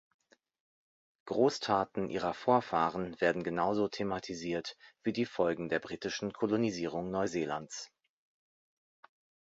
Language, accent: German, Deutschland Deutsch